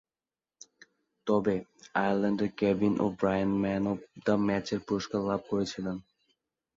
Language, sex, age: Bengali, male, 19-29